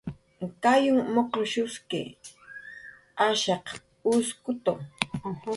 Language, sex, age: Jaqaru, female, 40-49